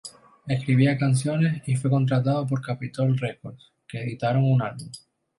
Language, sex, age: Spanish, male, 19-29